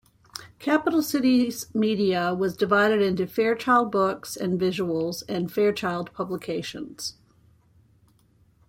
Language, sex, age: English, female, 60-69